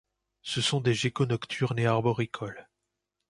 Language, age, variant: French, 40-49, Français de métropole